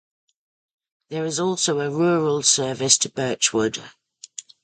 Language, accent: English, England English